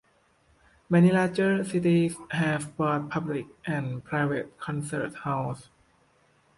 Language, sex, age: English, male, 19-29